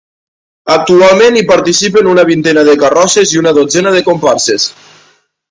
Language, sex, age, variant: Catalan, male, 19-29, Nord-Occidental